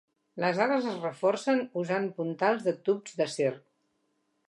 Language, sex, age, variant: Catalan, female, 60-69, Central